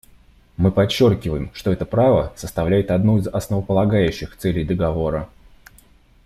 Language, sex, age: Russian, male, 19-29